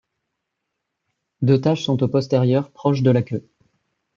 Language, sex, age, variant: French, male, 30-39, Français de métropole